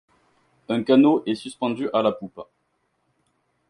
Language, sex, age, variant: French, male, 19-29, Français de métropole